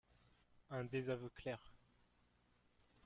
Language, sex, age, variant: French, male, 19-29, Français de métropole